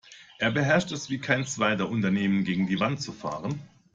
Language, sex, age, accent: German, male, 50-59, Deutschland Deutsch